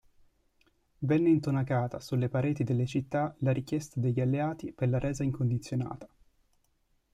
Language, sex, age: Italian, male, 19-29